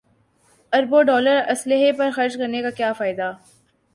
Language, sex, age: Urdu, female, 19-29